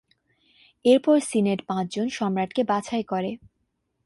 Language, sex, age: Bengali, female, 19-29